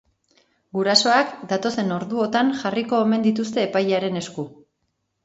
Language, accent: Basque, Erdialdekoa edo Nafarra (Gipuzkoa, Nafarroa)